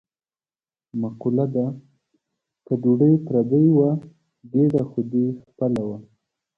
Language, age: Pashto, 30-39